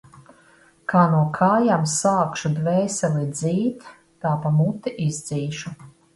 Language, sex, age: Latvian, female, 50-59